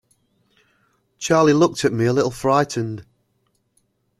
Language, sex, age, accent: English, male, 40-49, England English